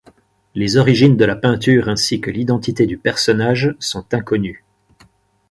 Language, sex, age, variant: French, male, 30-39, Français de métropole